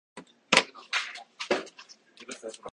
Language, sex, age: Adamawa Fulfulde, female, under 19